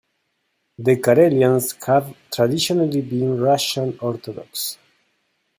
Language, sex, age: English, male, 40-49